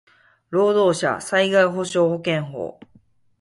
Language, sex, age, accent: Japanese, female, 40-49, 関西弁